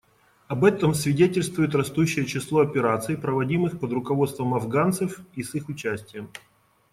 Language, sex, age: Russian, male, 40-49